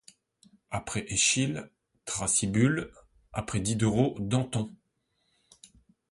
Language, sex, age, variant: French, male, 40-49, Français de métropole